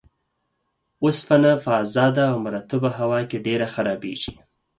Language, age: Pashto, 30-39